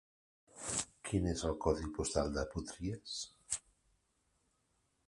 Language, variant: Catalan, Central